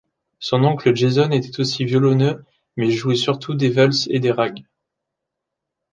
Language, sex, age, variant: French, male, 19-29, Français de métropole